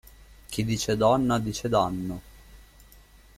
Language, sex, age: Italian, male, 19-29